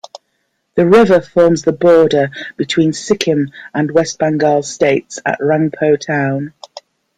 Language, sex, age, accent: English, female, 40-49, England English